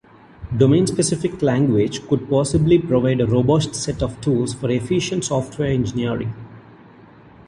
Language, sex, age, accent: English, male, 19-29, India and South Asia (India, Pakistan, Sri Lanka)